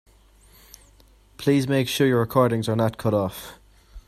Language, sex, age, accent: English, male, 19-29, Irish English